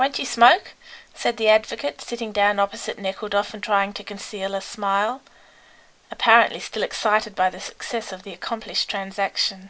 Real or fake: real